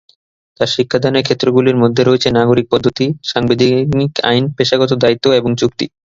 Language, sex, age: Bengali, male, 19-29